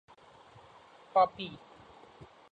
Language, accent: English, India and South Asia (India, Pakistan, Sri Lanka)